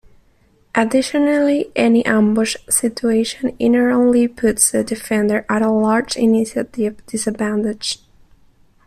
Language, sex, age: English, female, 19-29